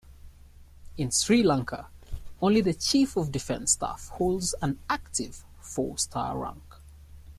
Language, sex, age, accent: English, male, 19-29, England English